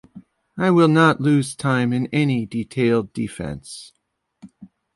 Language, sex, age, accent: English, male, 50-59, United States English